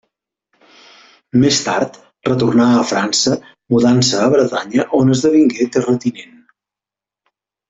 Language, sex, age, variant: Catalan, male, 50-59, Central